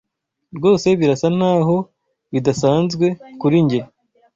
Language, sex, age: Kinyarwanda, male, 19-29